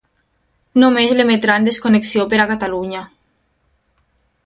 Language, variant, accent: Catalan, Valencià meridional, valencià